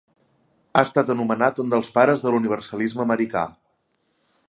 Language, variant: Catalan, Septentrional